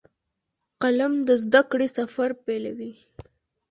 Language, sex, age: Pashto, female, under 19